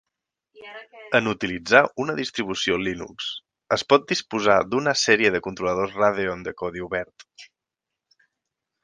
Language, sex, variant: Catalan, male, Central